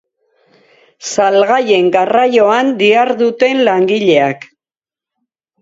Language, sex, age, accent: Basque, female, 70-79, Erdialdekoa edo Nafarra (Gipuzkoa, Nafarroa)